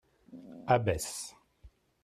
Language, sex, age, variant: French, male, 40-49, Français de métropole